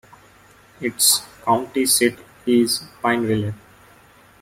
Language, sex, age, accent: English, male, 19-29, India and South Asia (India, Pakistan, Sri Lanka)